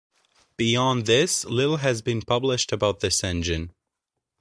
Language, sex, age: English, male, 19-29